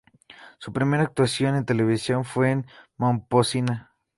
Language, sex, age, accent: Spanish, male, 19-29, México